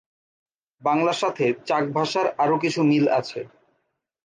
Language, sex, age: Bengali, male, 19-29